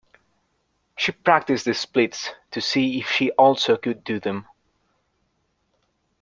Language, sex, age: English, male, 19-29